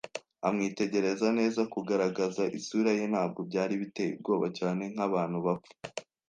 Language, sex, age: Kinyarwanda, male, under 19